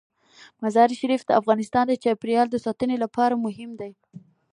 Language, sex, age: Pashto, female, 30-39